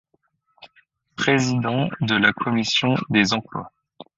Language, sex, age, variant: French, male, 19-29, Français de métropole